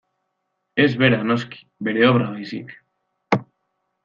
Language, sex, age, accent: Basque, male, 19-29, Erdialdekoa edo Nafarra (Gipuzkoa, Nafarroa)